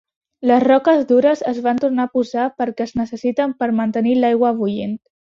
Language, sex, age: Catalan, female, under 19